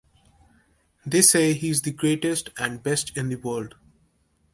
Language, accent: English, India and South Asia (India, Pakistan, Sri Lanka)